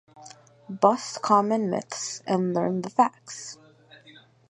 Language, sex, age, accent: English, female, under 19, United States English